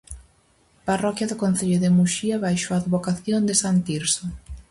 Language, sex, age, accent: Galician, female, under 19, Central (gheada)